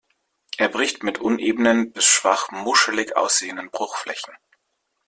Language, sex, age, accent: German, male, 30-39, Deutschland Deutsch